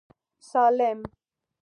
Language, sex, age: Pashto, female, under 19